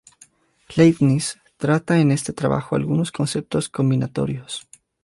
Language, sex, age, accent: Spanish, male, 19-29, Andino-Pacífico: Colombia, Perú, Ecuador, oeste de Bolivia y Venezuela andina